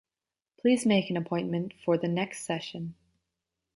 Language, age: English, under 19